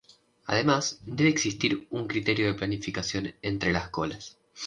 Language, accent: Spanish, Rioplatense: Argentina, Uruguay, este de Bolivia, Paraguay